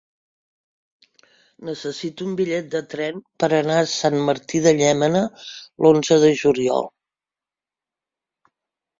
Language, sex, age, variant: Catalan, female, 60-69, Central